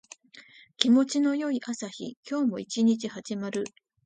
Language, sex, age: Japanese, female, 50-59